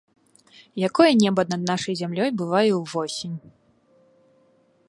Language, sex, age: Belarusian, female, 19-29